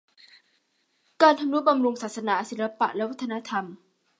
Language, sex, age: Thai, female, 19-29